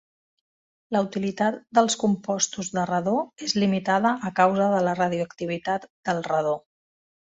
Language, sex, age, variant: Catalan, female, 40-49, Central